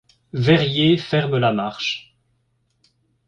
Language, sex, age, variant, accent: French, male, 50-59, Français d'Europe, Français de Belgique